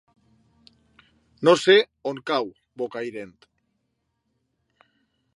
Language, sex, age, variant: Catalan, male, 40-49, Central